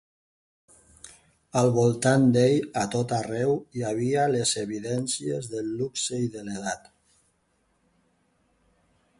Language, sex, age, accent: Catalan, male, 50-59, valencià